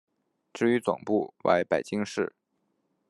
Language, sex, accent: Chinese, male, 出生地：河南省